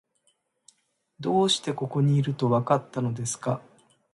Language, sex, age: Japanese, male, 40-49